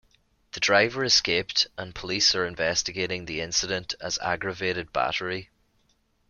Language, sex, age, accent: English, male, 30-39, Irish English